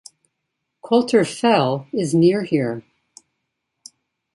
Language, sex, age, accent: English, female, 60-69, United States English